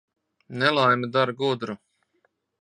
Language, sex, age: Latvian, male, 30-39